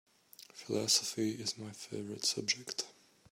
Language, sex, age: English, male, 30-39